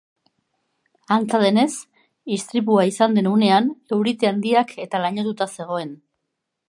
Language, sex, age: Basque, female, 50-59